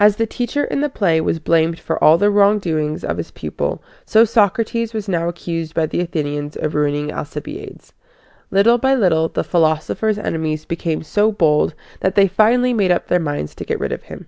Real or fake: real